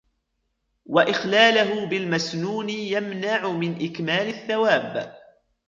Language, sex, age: Arabic, male, 19-29